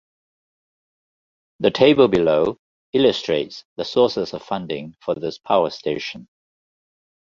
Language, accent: English, Singaporean English